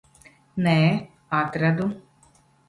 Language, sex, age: Latvian, female, 50-59